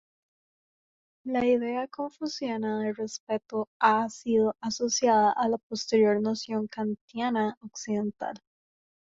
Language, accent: Spanish, América central